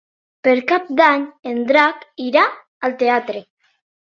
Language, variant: Catalan, Central